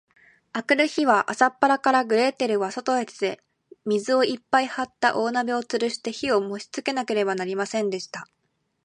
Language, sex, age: Japanese, female, 19-29